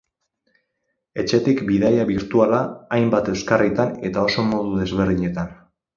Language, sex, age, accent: Basque, male, 19-29, Erdialdekoa edo Nafarra (Gipuzkoa, Nafarroa)